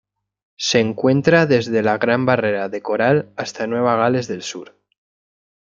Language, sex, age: Spanish, male, 19-29